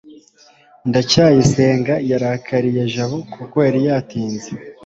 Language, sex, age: Kinyarwanda, male, 19-29